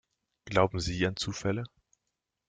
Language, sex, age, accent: German, male, 19-29, Deutschland Deutsch